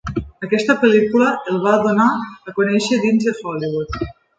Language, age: Catalan, 19-29